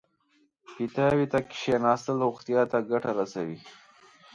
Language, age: Pashto, 30-39